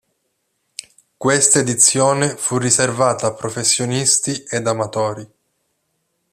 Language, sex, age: Italian, male, 19-29